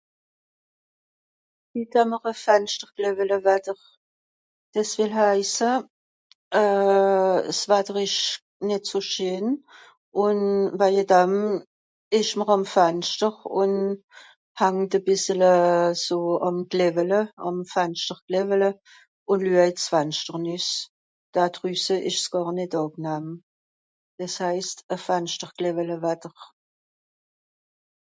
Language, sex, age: Swiss German, female, 50-59